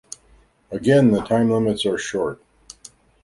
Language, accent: English, United States English